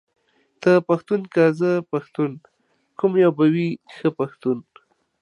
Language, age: Pashto, 30-39